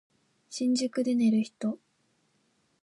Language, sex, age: Japanese, female, 19-29